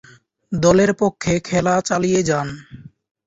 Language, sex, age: Bengali, male, 19-29